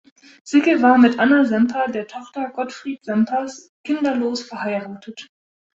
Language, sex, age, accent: German, female, 19-29, Deutschland Deutsch